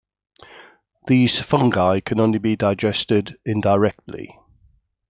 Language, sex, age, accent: English, male, 60-69, England English